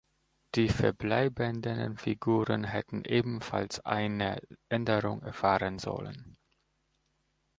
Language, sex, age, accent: German, male, 30-39, Polnisch Deutsch